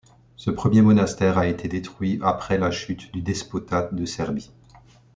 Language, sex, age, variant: French, male, 30-39, Français de métropole